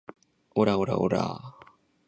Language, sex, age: Japanese, male, 19-29